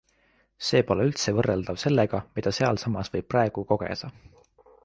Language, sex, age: Estonian, male, 19-29